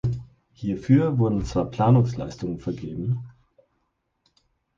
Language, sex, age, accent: German, male, 19-29, Deutschland Deutsch